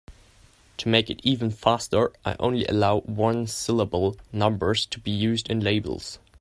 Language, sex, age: English, male, under 19